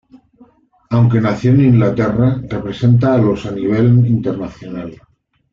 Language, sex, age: Spanish, male, 50-59